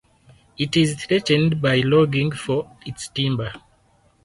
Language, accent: English, Southern African (South Africa, Zimbabwe, Namibia)